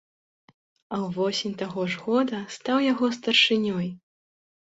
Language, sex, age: Belarusian, female, 19-29